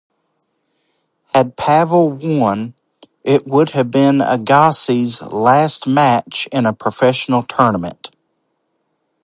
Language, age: English, 19-29